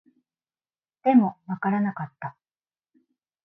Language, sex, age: Japanese, female, 19-29